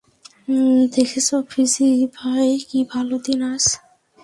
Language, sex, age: Bengali, female, 19-29